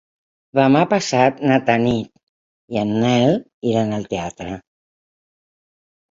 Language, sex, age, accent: Catalan, female, 70-79, aprenent (recent, des del castellà)